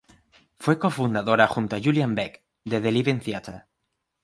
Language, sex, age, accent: Spanish, male, 19-29, España: Norte peninsular (Asturias, Castilla y León, Cantabria, País Vasco, Navarra, Aragón, La Rioja, Guadalajara, Cuenca)